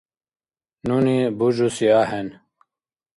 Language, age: Dargwa, 50-59